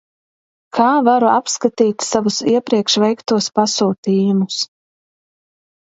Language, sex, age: Latvian, female, 30-39